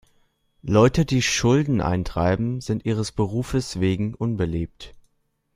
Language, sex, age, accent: German, male, 19-29, Deutschland Deutsch